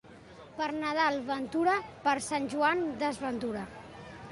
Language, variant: Catalan, Central